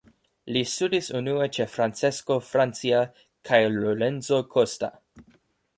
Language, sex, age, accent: Esperanto, male, 19-29, Internacia